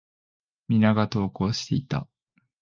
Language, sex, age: Japanese, male, 19-29